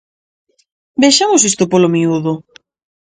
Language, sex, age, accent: Galician, female, 30-39, Central (gheada); Normativo (estándar)